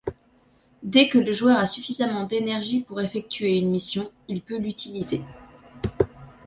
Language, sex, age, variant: French, female, 19-29, Français de métropole